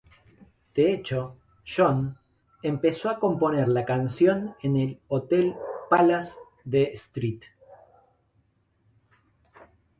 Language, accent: Spanish, Rioplatense: Argentina, Uruguay, este de Bolivia, Paraguay